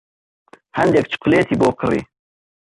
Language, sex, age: Central Kurdish, male, 30-39